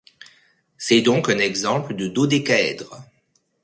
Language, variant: French, Français de métropole